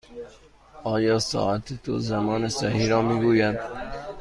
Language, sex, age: Persian, male, 30-39